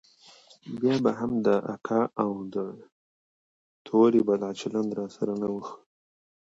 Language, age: Pashto, 19-29